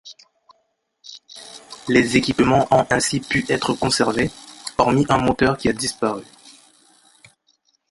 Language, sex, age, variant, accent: French, male, 19-29, Français d'Afrique subsaharienne et des îles africaines, Français du Cameroun